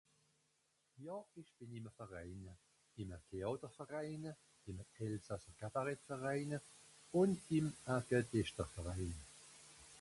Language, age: Swiss German, 60-69